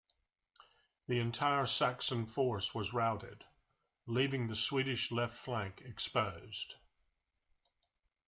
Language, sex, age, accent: English, male, 60-69, United States English